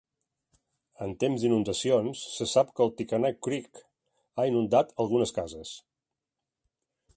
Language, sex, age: Catalan, male, 60-69